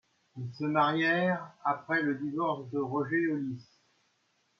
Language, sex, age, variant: French, male, 60-69, Français de métropole